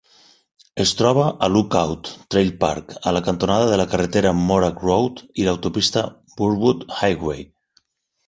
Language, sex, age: Catalan, male, 40-49